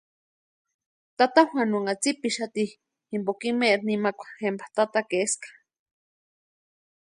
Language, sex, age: Western Highland Purepecha, female, 19-29